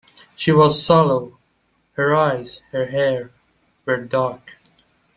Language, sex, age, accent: English, male, 19-29, United States English